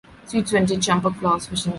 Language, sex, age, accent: English, female, 30-39, India and South Asia (India, Pakistan, Sri Lanka)